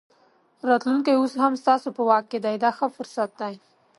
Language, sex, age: Pashto, female, 19-29